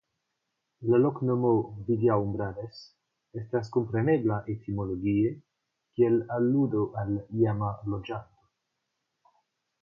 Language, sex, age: Esperanto, male, 30-39